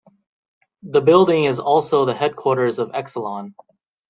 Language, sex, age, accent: English, male, 30-39, United States English